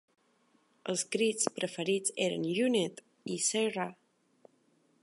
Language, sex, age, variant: Catalan, female, 30-39, Balear